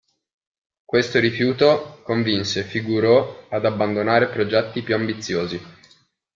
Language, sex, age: Italian, male, 19-29